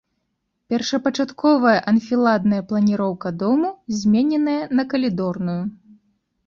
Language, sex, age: Belarusian, female, 19-29